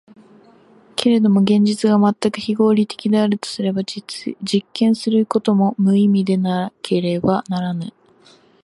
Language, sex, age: Japanese, female, under 19